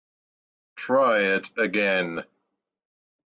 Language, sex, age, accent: English, male, 40-49, United States English